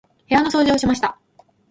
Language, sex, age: Japanese, female, 19-29